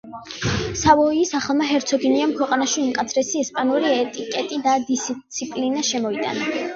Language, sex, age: Georgian, female, under 19